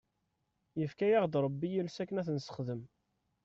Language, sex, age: Kabyle, male, 30-39